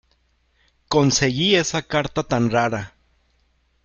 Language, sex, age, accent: Spanish, male, 30-39, México